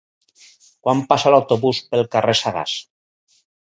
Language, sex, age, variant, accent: Catalan, male, 60-69, Valencià meridional, valencià